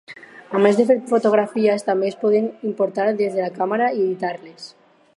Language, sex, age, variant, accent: Catalan, female, under 19, Alacantí, valencià